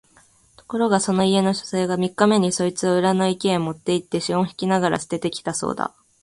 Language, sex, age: Japanese, female, 19-29